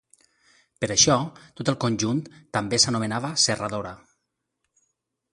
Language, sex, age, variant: Catalan, male, 40-49, Valencià meridional